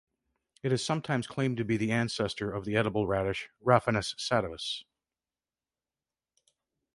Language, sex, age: English, male, 60-69